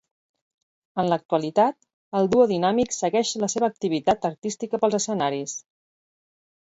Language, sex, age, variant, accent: Catalan, female, 40-49, Central, central